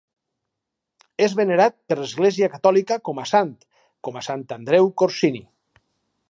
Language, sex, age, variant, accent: Catalan, male, 50-59, Valencià meridional, valencià